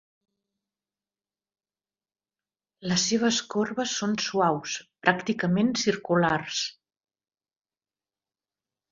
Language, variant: Catalan, Central